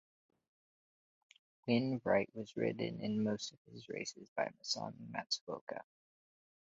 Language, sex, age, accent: English, male, under 19, United States English